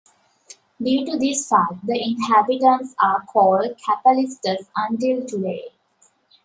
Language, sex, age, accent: English, female, 19-29, England English